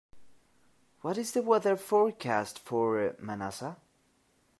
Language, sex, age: English, male, 30-39